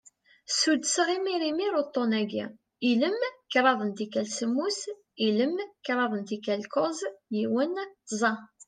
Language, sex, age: Kabyle, female, 40-49